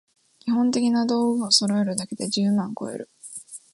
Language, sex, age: Japanese, female, 19-29